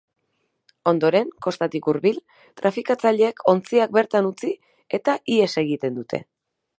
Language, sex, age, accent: Basque, female, 30-39, Erdialdekoa edo Nafarra (Gipuzkoa, Nafarroa)